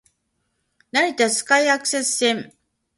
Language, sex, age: Japanese, female, 50-59